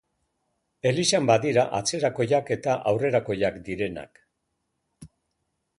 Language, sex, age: Basque, male, 60-69